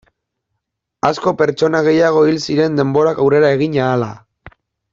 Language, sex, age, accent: Basque, male, 19-29, Mendebalekoa (Araba, Bizkaia, Gipuzkoako mendebaleko herri batzuk)